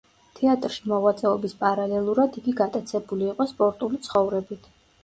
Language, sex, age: Georgian, female, 30-39